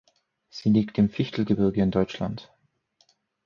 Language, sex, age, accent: German, male, 30-39, Österreichisches Deutsch